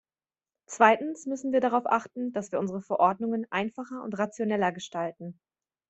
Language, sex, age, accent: German, female, 19-29, Deutschland Deutsch